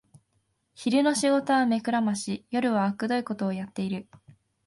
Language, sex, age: Japanese, female, 19-29